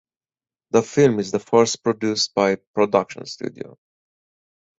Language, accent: English, United States English